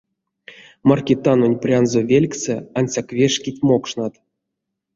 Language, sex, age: Erzya, male, 30-39